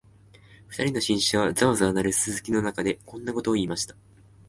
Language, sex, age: Japanese, male, 19-29